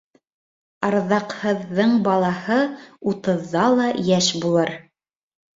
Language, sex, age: Bashkir, female, 19-29